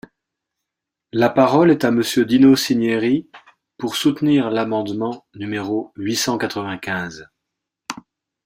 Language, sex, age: French, male, 40-49